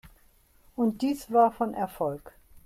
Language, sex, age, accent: German, female, 70-79, Deutschland Deutsch